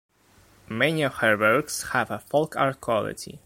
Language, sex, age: English, male, 19-29